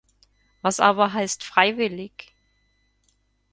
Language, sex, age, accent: German, female, 30-39, Österreichisches Deutsch